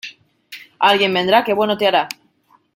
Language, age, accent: Spanish, 30-39, España: Norte peninsular (Asturias, Castilla y León, Cantabria, País Vasco, Navarra, Aragón, La Rioja, Guadalajara, Cuenca)